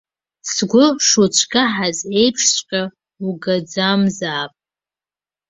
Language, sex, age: Abkhazian, female, under 19